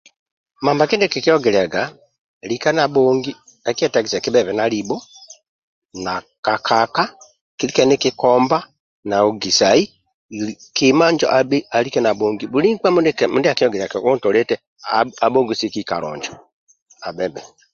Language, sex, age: Amba (Uganda), male, 70-79